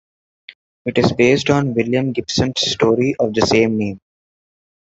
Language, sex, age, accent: English, male, 19-29, India and South Asia (India, Pakistan, Sri Lanka)